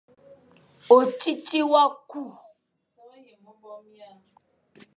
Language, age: Fang, under 19